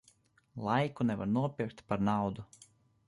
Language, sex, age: Latvian, male, 30-39